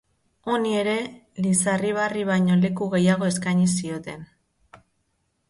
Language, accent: Basque, Mendebalekoa (Araba, Bizkaia, Gipuzkoako mendebaleko herri batzuk)